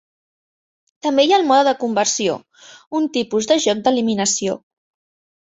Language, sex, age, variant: Catalan, female, 19-29, Central